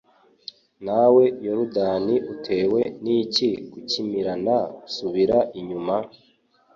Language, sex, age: Kinyarwanda, male, 19-29